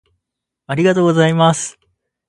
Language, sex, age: Japanese, male, under 19